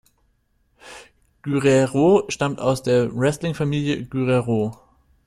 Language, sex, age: German, male, 19-29